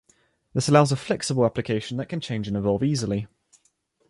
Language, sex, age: English, male, 19-29